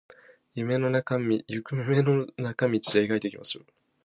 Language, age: Japanese, 19-29